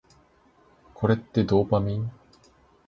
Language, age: Japanese, 19-29